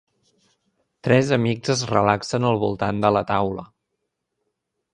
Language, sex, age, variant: Catalan, male, 19-29, Central